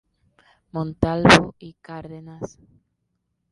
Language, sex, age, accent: Spanish, female, under 19, Caribe: Cuba, Venezuela, Puerto Rico, República Dominicana, Panamá, Colombia caribeña, México caribeño, Costa del golfo de México